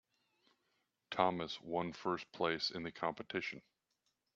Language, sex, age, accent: English, male, 40-49, United States English